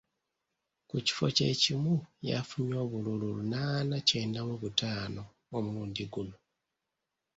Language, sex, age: Ganda, male, 30-39